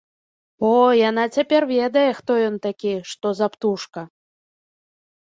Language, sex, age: Belarusian, female, 19-29